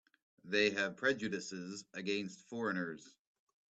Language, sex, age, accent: English, male, 40-49, United States English